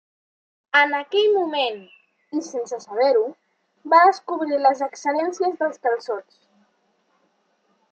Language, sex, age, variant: Catalan, male, under 19, Central